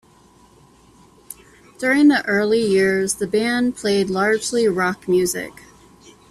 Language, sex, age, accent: English, female, 40-49, United States English